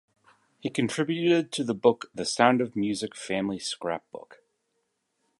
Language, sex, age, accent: English, male, 50-59, United States English